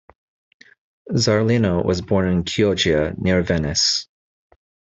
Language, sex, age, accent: English, male, 30-39, United States English